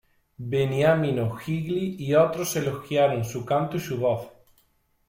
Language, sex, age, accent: Spanish, male, 19-29, España: Sur peninsular (Andalucia, Extremadura, Murcia)